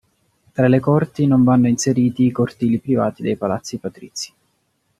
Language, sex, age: Italian, male, 19-29